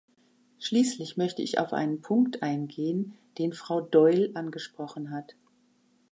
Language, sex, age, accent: German, female, 60-69, Deutschland Deutsch